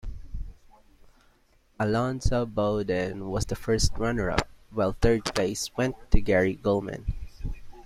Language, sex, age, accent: English, male, 19-29, Filipino